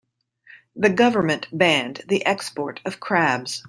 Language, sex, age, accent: English, female, 50-59, United States English